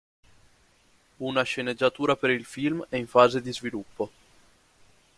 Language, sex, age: Italian, male, 19-29